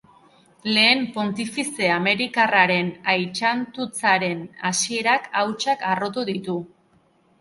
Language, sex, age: Basque, female, 30-39